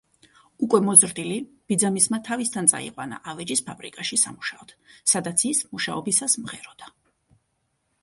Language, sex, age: Georgian, female, 30-39